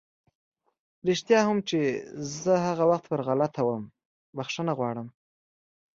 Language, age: Pashto, 19-29